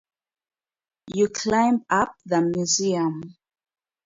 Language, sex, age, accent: English, female, 30-39, United States English